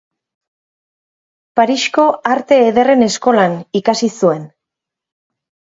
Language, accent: Basque, Erdialdekoa edo Nafarra (Gipuzkoa, Nafarroa)